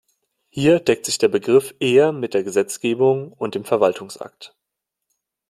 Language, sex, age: German, male, 19-29